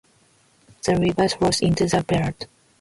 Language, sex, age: English, female, 19-29